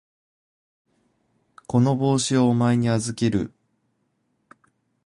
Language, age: Japanese, 19-29